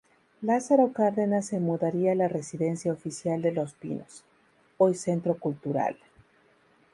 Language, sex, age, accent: Spanish, female, 30-39, México